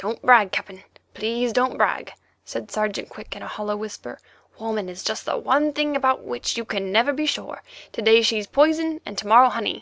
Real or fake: real